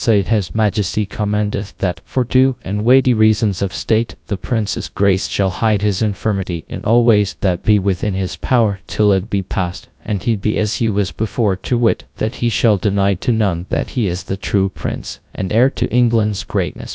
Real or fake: fake